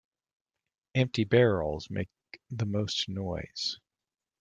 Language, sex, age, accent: English, male, 40-49, United States English